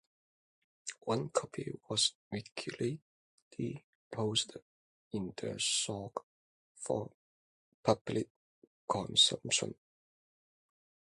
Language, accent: English, Hong Kong English